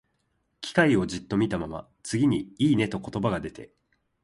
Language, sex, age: Japanese, male, 19-29